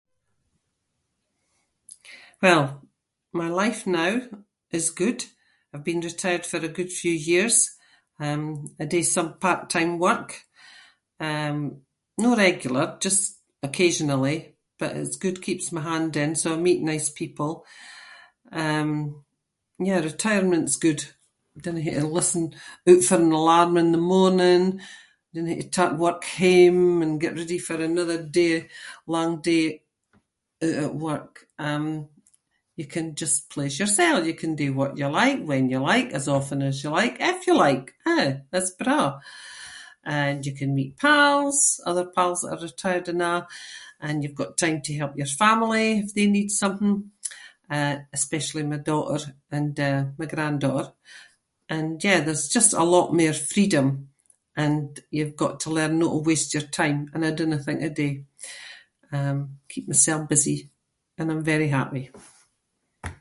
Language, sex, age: Scots, female, 70-79